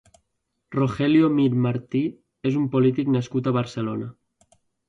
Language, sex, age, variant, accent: Catalan, male, 19-29, Valencià central, valencià